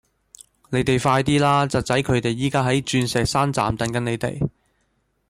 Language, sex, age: Cantonese, male, 19-29